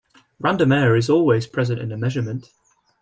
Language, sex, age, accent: English, male, 19-29, England English